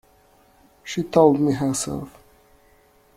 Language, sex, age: English, male, 30-39